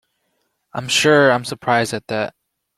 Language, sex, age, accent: English, male, 19-29, United States English